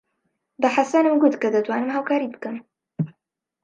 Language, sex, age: Central Kurdish, female, under 19